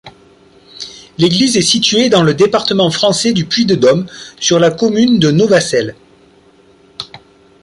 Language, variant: French, Français de métropole